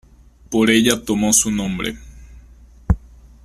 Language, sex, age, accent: Spanish, male, 19-29, México